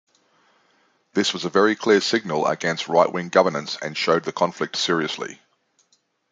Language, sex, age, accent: English, male, 50-59, Australian English